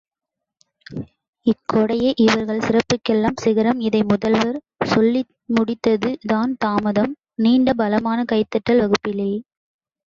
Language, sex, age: Tamil, female, under 19